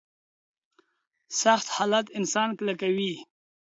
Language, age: Pashto, 50-59